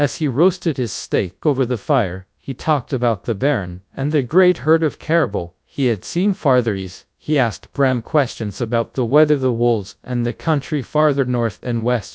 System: TTS, GradTTS